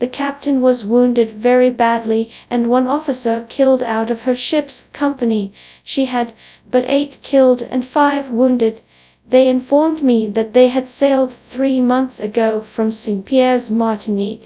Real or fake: fake